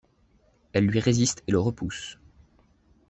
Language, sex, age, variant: French, male, under 19, Français de métropole